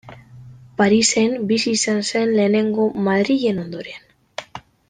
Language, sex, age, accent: Basque, female, 19-29, Mendebalekoa (Araba, Bizkaia, Gipuzkoako mendebaleko herri batzuk)